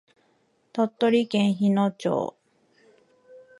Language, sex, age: Japanese, female, 30-39